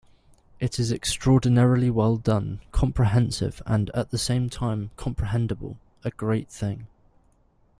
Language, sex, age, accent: English, male, 19-29, England English